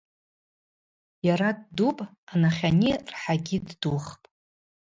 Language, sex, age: Abaza, female, 40-49